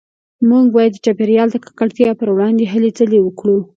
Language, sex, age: Pashto, female, 19-29